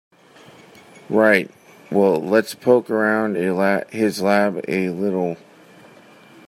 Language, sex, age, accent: English, male, 30-39, United States English